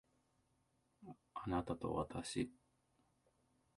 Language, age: Japanese, 19-29